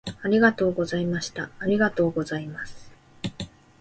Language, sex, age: Japanese, female, 19-29